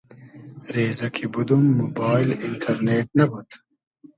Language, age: Hazaragi, 30-39